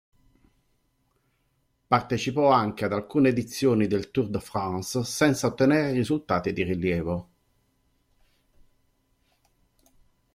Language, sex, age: Italian, male, 50-59